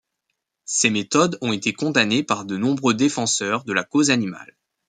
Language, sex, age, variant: French, male, 19-29, Français de métropole